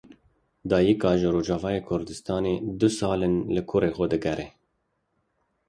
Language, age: Kurdish, 30-39